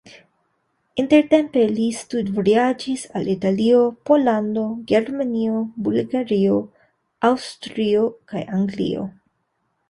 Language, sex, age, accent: Esperanto, female, 19-29, Internacia